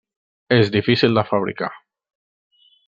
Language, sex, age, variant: Catalan, male, 30-39, Central